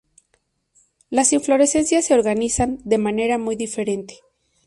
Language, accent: Spanish, México